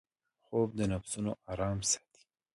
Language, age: Pashto, 19-29